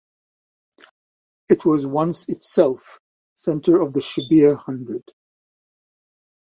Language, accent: English, England English